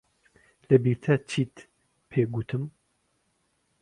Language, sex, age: Central Kurdish, male, 30-39